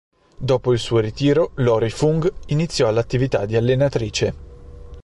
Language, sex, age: Italian, male, 30-39